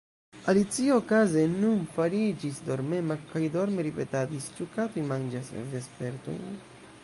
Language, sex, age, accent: Esperanto, male, under 19, Internacia